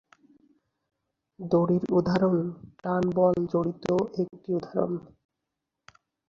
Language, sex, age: Bengali, male, 19-29